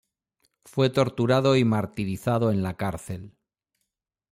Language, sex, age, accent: Spanish, male, 50-59, España: Norte peninsular (Asturias, Castilla y León, Cantabria, País Vasco, Navarra, Aragón, La Rioja, Guadalajara, Cuenca)